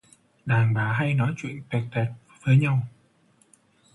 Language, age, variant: Vietnamese, 19-29, Hà Nội